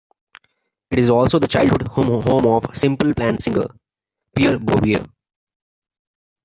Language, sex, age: English, male, 30-39